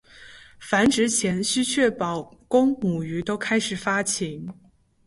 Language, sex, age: Chinese, female, 19-29